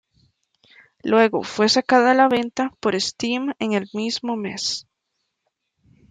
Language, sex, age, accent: Spanish, female, 19-29, América central